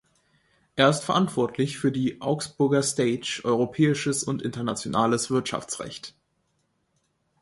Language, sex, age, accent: German, male, 19-29, Deutschland Deutsch